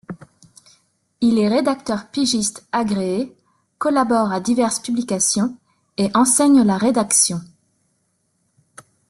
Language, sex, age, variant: French, female, 19-29, Français de métropole